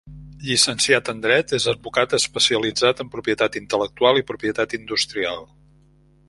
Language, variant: Catalan, Central